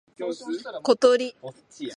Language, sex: Japanese, female